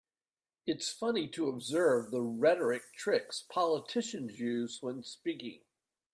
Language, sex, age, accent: English, male, 60-69, United States English